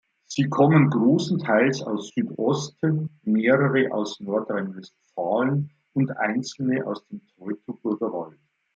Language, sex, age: German, male, 60-69